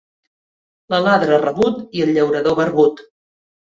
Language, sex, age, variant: Catalan, female, 50-59, Central